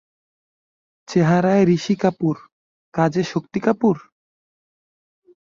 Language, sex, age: Bengali, male, 19-29